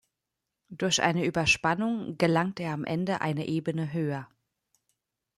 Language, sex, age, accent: German, female, 30-39, Deutschland Deutsch